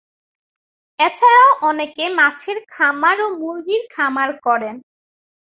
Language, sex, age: Bengali, female, under 19